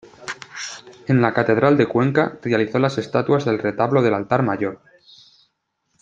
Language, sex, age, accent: Spanish, male, 19-29, España: Centro-Sur peninsular (Madrid, Toledo, Castilla-La Mancha)